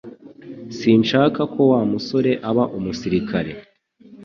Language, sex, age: Kinyarwanda, male, 19-29